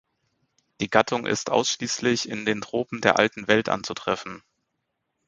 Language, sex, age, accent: German, male, 30-39, Deutschland Deutsch